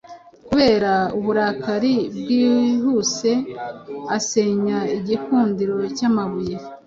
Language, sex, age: Kinyarwanda, female, 19-29